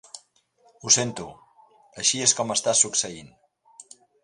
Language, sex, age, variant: Catalan, male, 60-69, Central